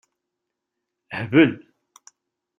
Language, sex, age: Kabyle, male, 50-59